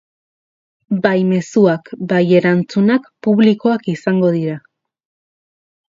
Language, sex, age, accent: Basque, female, 19-29, Erdialdekoa edo Nafarra (Gipuzkoa, Nafarroa)